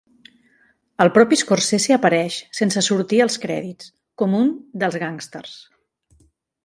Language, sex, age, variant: Catalan, female, 50-59, Central